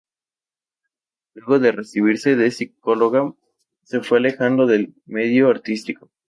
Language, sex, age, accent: Spanish, male, 19-29, México